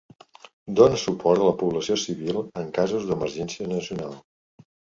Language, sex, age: Catalan, male, 50-59